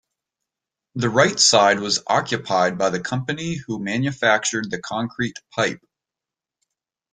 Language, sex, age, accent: English, male, 19-29, United States English